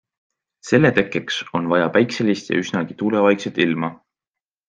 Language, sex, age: Estonian, male, 19-29